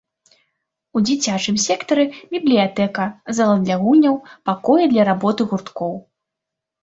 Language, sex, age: Belarusian, female, 30-39